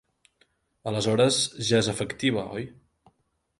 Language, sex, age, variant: Catalan, male, 19-29, Central